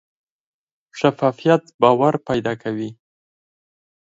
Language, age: Pashto, 30-39